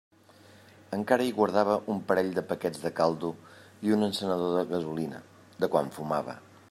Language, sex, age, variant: Catalan, male, 50-59, Central